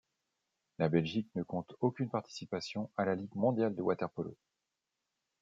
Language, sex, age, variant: French, male, 40-49, Français de métropole